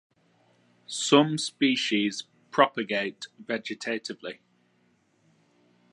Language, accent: English, England English